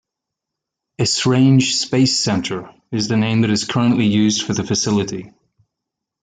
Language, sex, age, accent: English, male, 40-49, Irish English